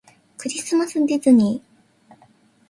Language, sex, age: Japanese, female, 19-29